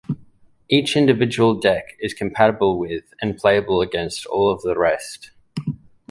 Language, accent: English, Australian English